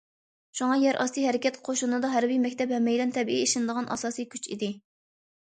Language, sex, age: Uyghur, female, under 19